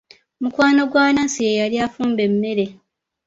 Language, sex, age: Ganda, female, 19-29